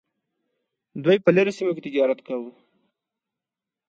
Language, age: Pashto, 19-29